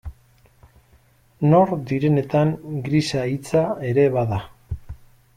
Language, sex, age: Basque, male, 60-69